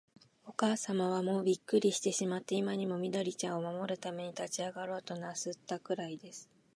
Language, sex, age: Japanese, female, 19-29